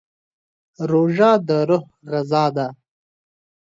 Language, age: Pashto, under 19